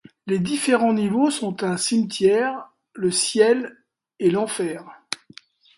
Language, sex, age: French, male, 60-69